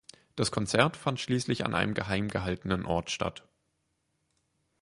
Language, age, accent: German, 19-29, Deutschland Deutsch